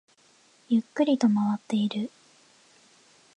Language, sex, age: Japanese, female, 19-29